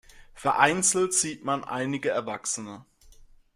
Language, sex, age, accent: German, male, 19-29, Deutschland Deutsch